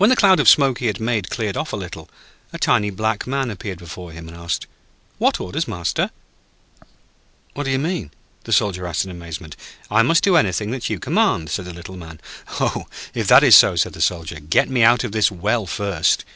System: none